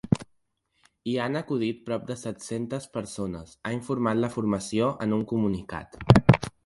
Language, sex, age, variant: Catalan, male, under 19, Central